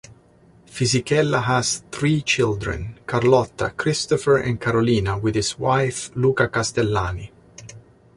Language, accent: English, United States English